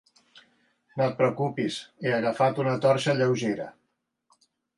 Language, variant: Catalan, Central